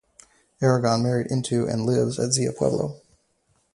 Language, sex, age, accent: English, male, 30-39, United States English